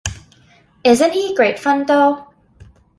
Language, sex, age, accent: English, female, 19-29, United States English